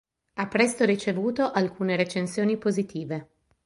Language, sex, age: Italian, female, 30-39